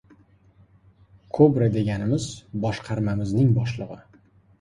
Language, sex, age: Uzbek, male, 19-29